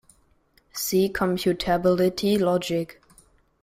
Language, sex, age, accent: English, male, under 19, England English